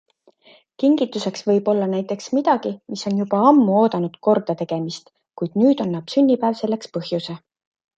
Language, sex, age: Estonian, female, 30-39